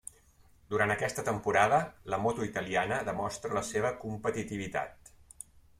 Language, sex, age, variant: Catalan, male, 40-49, Central